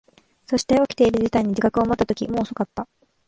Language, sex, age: Japanese, female, 19-29